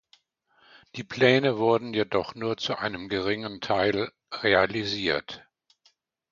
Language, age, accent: German, 70-79, Deutschland Deutsch